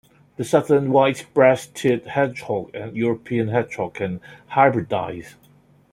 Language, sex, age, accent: English, male, 30-39, Hong Kong English